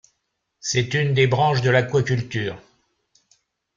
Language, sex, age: French, male, 70-79